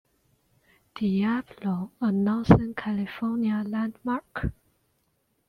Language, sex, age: English, female, 19-29